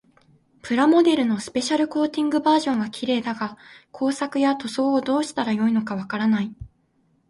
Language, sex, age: Japanese, female, 19-29